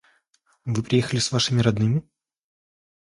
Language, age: Russian, 19-29